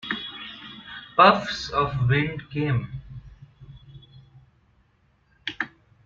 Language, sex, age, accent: English, male, 19-29, India and South Asia (India, Pakistan, Sri Lanka)